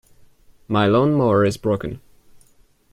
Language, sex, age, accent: English, male, 19-29, United States English